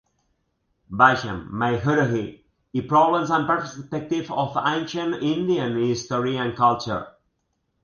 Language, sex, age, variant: Catalan, male, 50-59, Nord-Occidental